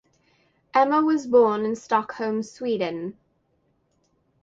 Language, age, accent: English, 30-39, United States English; England English